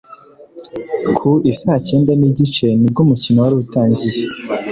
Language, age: Kinyarwanda, 19-29